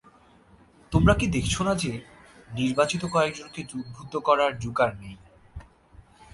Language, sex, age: Bengali, male, 19-29